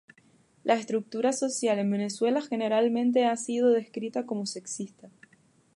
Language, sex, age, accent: Spanish, female, 19-29, España: Islas Canarias